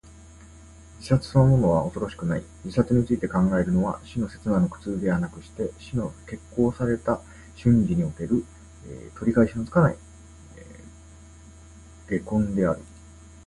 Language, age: Japanese, 30-39